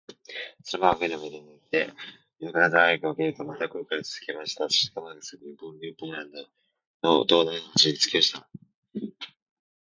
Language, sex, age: Japanese, male, 19-29